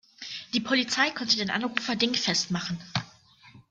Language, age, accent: German, 19-29, Deutschland Deutsch